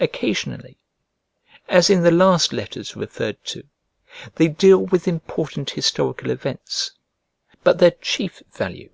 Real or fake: real